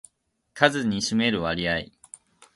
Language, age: Japanese, 19-29